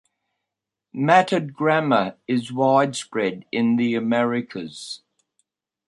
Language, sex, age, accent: English, male, 70-79, Australian English